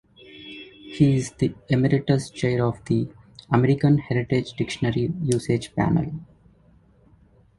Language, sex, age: English, male, 19-29